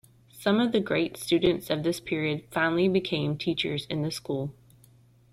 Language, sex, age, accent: English, female, 30-39, United States English